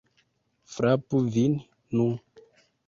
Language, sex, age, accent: Esperanto, male, 19-29, Internacia